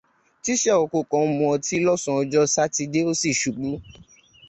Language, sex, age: Yoruba, male, 19-29